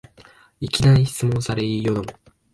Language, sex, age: Japanese, male, under 19